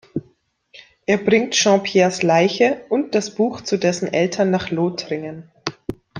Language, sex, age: German, female, 30-39